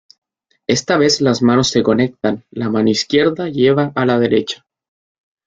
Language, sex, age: Spanish, male, 19-29